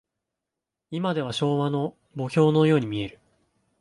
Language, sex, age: Japanese, male, 19-29